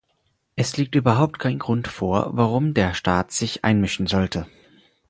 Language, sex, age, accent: German, male, 19-29, Deutschland Deutsch